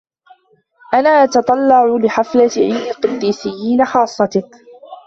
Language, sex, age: Arabic, female, 19-29